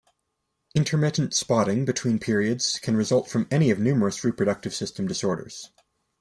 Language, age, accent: English, 19-29, United States English